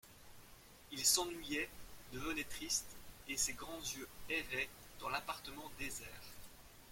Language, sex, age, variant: French, male, 30-39, Français de métropole